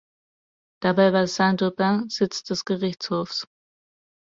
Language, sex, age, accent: German, female, 40-49, Deutschland Deutsch